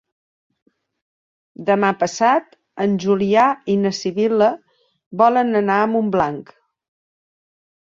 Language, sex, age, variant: Catalan, female, 50-59, Septentrional